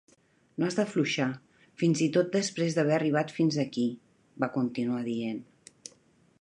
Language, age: Catalan, 50-59